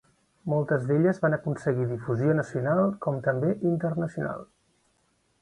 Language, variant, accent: Catalan, Central, central